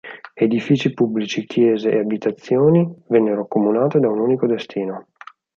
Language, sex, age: Italian, male, 19-29